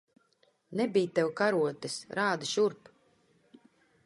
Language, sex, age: Latvian, female, 50-59